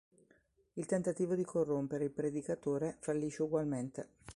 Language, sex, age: Italian, female, 60-69